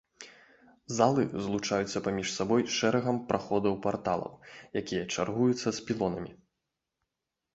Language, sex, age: Belarusian, male, 19-29